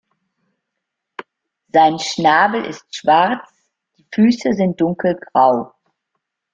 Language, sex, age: German, female, 60-69